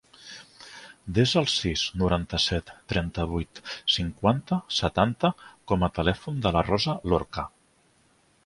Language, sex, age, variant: Catalan, male, 40-49, Central